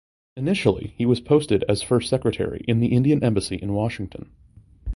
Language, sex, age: English, male, 19-29